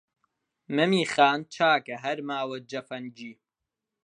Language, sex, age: Central Kurdish, male, 19-29